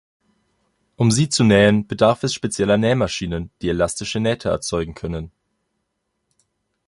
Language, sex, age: German, male, 19-29